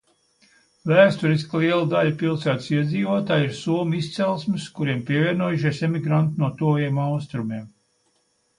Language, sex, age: Latvian, male, 70-79